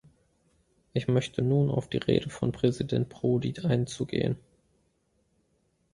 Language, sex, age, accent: German, male, 19-29, Deutschland Deutsch